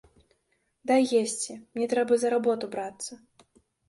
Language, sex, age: Belarusian, female, 19-29